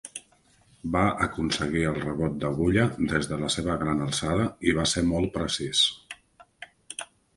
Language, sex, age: Catalan, male, 40-49